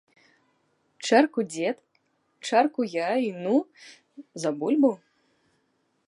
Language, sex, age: Belarusian, female, 19-29